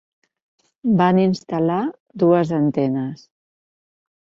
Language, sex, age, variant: Catalan, female, 40-49, Central